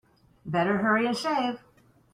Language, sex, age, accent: English, female, 50-59, United States English